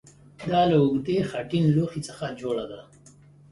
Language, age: Pashto, 30-39